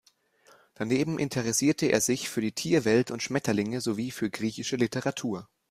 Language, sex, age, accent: German, male, 19-29, Deutschland Deutsch